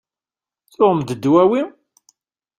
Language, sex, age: Kabyle, male, 50-59